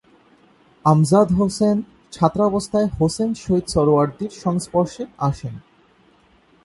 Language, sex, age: Bengali, male, 19-29